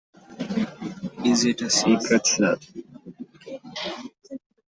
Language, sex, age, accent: English, male, 19-29, India and South Asia (India, Pakistan, Sri Lanka)